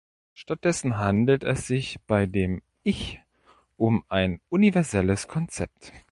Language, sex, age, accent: German, male, 30-39, Deutschland Deutsch